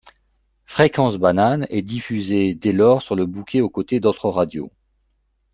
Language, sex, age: French, male, 40-49